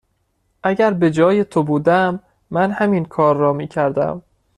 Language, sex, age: Persian, male, 19-29